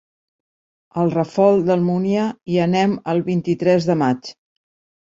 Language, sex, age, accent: Catalan, female, 50-59, Barceloní